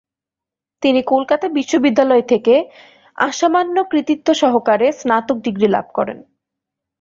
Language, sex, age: Bengali, female, 19-29